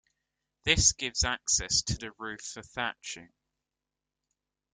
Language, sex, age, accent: English, male, under 19, England English